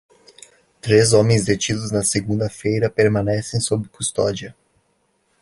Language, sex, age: Portuguese, male, 19-29